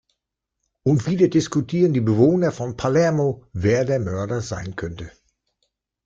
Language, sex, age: German, male, 60-69